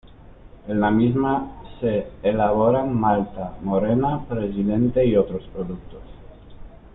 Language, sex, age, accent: Spanish, male, 30-39, España: Norte peninsular (Asturias, Castilla y León, Cantabria, País Vasco, Navarra, Aragón, La Rioja, Guadalajara, Cuenca)